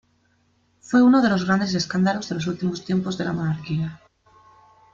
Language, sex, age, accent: Spanish, female, 30-39, España: Centro-Sur peninsular (Madrid, Toledo, Castilla-La Mancha)